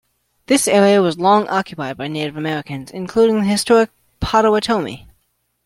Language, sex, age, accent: English, male, 19-29, United States English